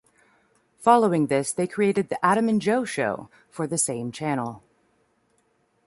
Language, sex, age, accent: English, female, 30-39, United States English